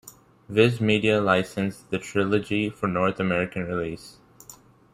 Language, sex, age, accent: English, male, under 19, United States English